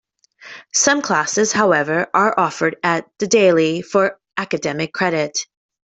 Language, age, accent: English, 30-39, England English